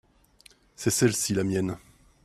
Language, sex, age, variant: French, male, 30-39, Français de métropole